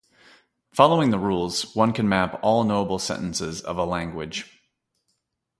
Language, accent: English, United States English